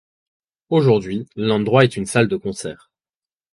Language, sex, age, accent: French, male, 19-29, Français de Belgique